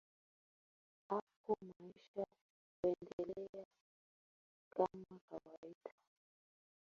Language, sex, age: Swahili, female, 19-29